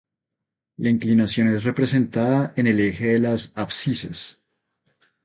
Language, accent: Spanish, Andino-Pacífico: Colombia, Perú, Ecuador, oeste de Bolivia y Venezuela andina